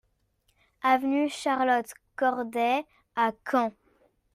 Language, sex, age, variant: French, male, 40-49, Français de métropole